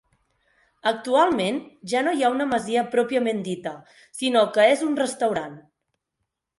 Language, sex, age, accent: Catalan, female, 30-39, Oriental